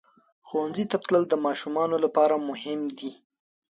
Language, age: Pashto, 19-29